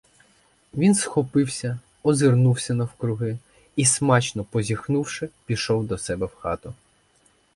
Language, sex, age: Ukrainian, male, 19-29